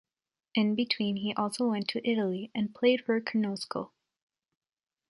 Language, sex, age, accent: English, female, 19-29, Canadian English